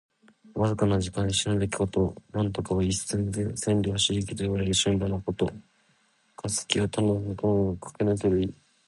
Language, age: Japanese, 19-29